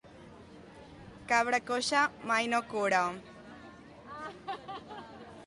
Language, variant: Catalan, Central